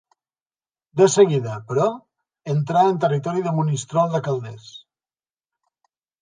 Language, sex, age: Catalan, male, 50-59